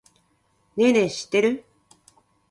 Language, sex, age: Japanese, female, 40-49